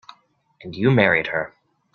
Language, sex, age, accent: English, male, under 19, Canadian English